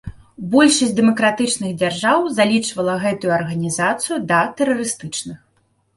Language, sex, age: Belarusian, female, 30-39